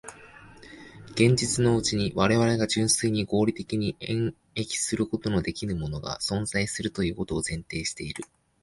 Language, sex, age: Japanese, male, 19-29